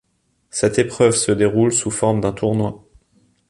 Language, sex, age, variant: French, male, 30-39, Français de métropole